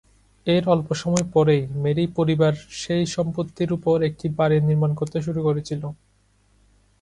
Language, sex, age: Bengali, male, 19-29